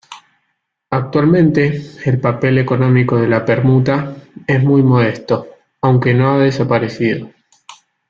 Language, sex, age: Spanish, male, 19-29